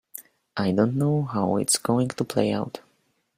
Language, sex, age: English, male, 30-39